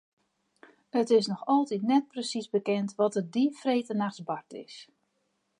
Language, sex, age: Western Frisian, female, 40-49